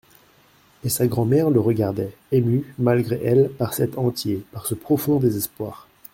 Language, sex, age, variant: French, male, 19-29, Français de métropole